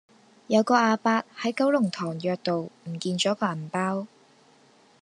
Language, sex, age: Cantonese, female, 19-29